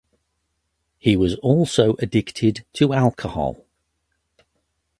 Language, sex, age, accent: English, male, 40-49, England English